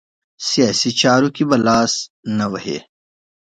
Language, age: Pashto, 19-29